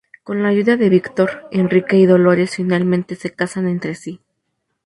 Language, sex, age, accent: Spanish, female, 19-29, México